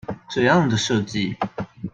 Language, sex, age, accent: Chinese, male, 19-29, 出生地：高雄市